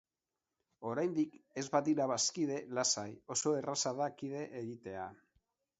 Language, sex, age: Basque, male, 50-59